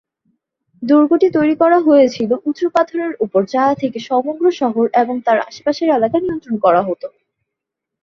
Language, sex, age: Bengali, female, under 19